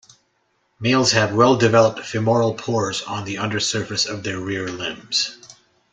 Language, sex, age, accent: English, male, 40-49, United States English